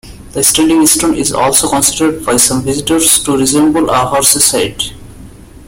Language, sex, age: English, male, 19-29